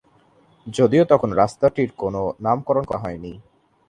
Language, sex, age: Bengali, male, 19-29